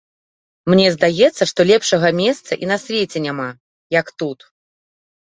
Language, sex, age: Belarusian, female, 30-39